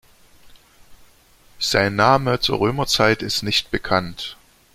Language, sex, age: German, male, 50-59